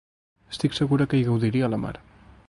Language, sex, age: Catalan, male, 19-29